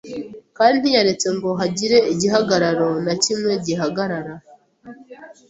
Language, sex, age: Kinyarwanda, female, 19-29